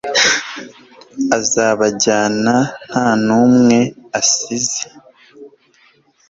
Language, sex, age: Kinyarwanda, male, 19-29